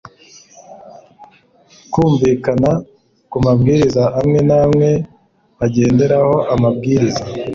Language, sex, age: Kinyarwanda, male, 19-29